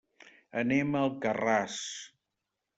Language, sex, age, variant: Catalan, male, 60-69, Septentrional